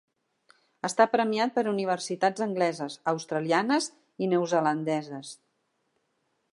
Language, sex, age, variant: Catalan, female, 60-69, Central